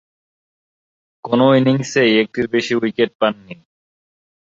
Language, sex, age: Bengali, male, 19-29